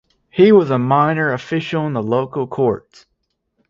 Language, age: English, under 19